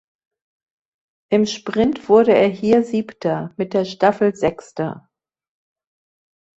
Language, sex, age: German, female, 60-69